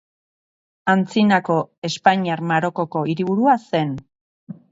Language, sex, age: Basque, female, 40-49